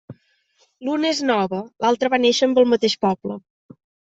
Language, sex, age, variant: Catalan, female, 19-29, Central